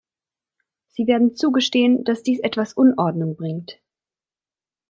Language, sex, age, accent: German, female, 19-29, Deutschland Deutsch